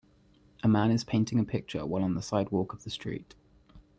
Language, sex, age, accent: English, male, 19-29, England English